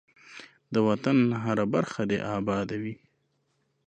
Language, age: Pashto, 19-29